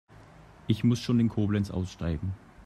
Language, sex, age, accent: German, male, 30-39, Deutschland Deutsch